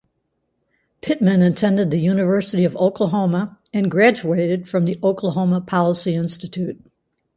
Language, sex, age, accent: English, female, 60-69, United States English